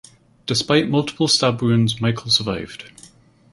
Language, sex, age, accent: English, male, under 19, England English